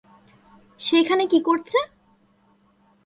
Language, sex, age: Bengali, female, 19-29